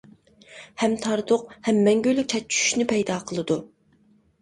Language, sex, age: Uyghur, female, 19-29